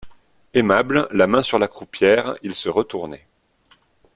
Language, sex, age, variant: French, male, 30-39, Français de métropole